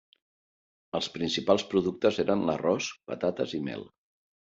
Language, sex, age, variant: Catalan, male, 50-59, Central